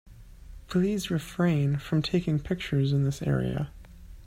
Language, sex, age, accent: English, male, 30-39, United States English